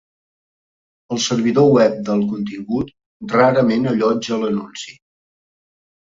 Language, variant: Catalan, Central